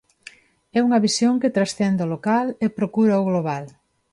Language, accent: Galician, Neofalante